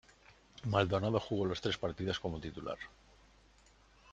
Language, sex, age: Spanish, male, 30-39